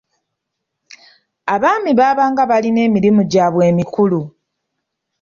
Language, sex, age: Ganda, female, 30-39